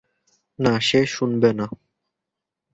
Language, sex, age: Bengali, male, 19-29